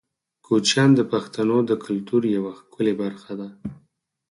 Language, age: Pashto, 30-39